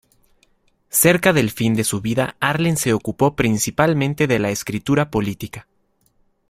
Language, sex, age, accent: Spanish, male, 30-39, México